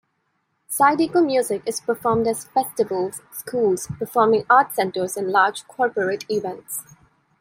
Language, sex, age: English, female, 19-29